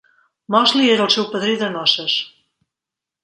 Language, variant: Catalan, Central